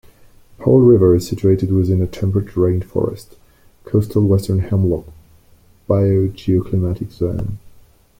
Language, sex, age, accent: English, male, 30-39, Australian English